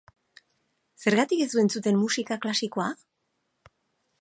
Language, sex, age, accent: Basque, female, 50-59, Erdialdekoa edo Nafarra (Gipuzkoa, Nafarroa)